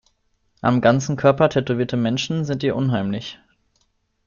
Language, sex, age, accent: German, male, 19-29, Deutschland Deutsch